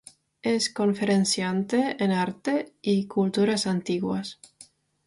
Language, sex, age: Spanish, female, 19-29